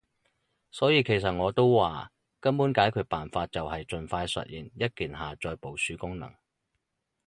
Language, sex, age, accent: Cantonese, male, 30-39, 广州音